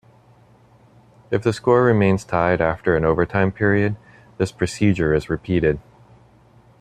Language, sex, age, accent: English, male, 40-49, United States English